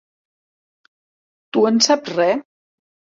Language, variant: Catalan, Central